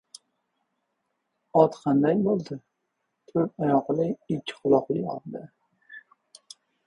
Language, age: Uzbek, 19-29